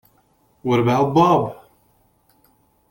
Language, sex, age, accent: English, male, 40-49, Canadian English